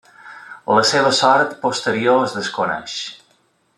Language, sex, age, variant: Catalan, male, 30-39, Balear